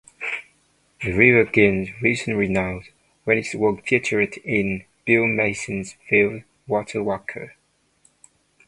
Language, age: English, 19-29